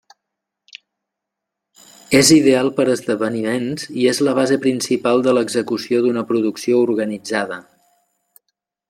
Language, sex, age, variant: Catalan, male, 50-59, Central